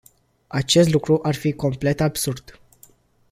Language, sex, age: Romanian, male, under 19